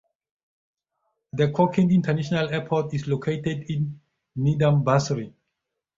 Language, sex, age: English, male, 50-59